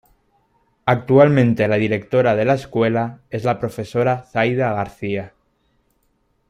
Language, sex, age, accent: Spanish, male, 19-29, España: Norte peninsular (Asturias, Castilla y León, Cantabria, País Vasco, Navarra, Aragón, La Rioja, Guadalajara, Cuenca)